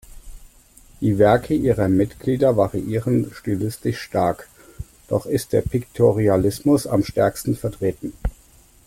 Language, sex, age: German, male, 40-49